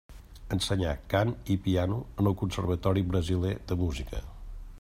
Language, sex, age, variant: Catalan, male, 50-59, Central